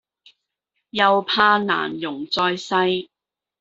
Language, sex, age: Cantonese, female, 30-39